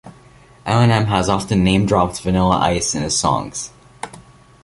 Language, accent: English, Canadian English